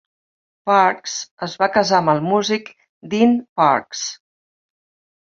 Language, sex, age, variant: Catalan, female, 50-59, Central